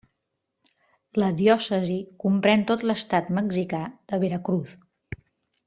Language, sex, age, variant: Catalan, female, 50-59, Central